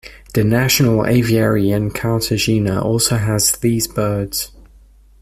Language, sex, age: English, male, 19-29